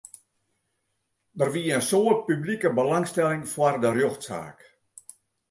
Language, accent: Western Frisian, Klaaifrysk